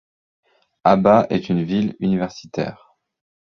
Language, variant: French, Français de métropole